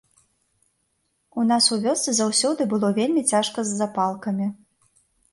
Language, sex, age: Belarusian, female, 19-29